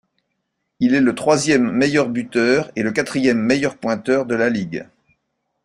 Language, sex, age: French, male, 60-69